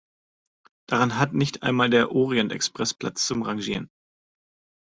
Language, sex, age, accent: German, male, 30-39, Deutschland Deutsch